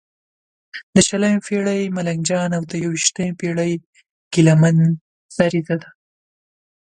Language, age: Pashto, 19-29